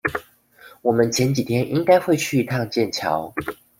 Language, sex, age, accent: Chinese, female, 19-29, 出生地：宜蘭縣